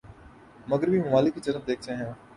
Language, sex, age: Urdu, male, 19-29